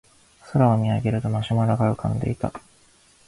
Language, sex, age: Japanese, male, 19-29